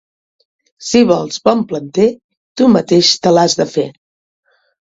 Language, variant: Catalan, Central